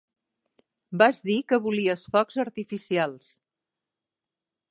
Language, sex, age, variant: Catalan, female, 60-69, Central